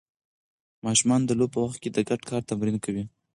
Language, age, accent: Pashto, 19-29, کندهاری لهجه